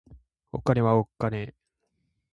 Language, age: Japanese, 19-29